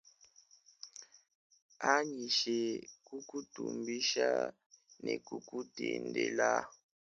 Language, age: Luba-Lulua, 19-29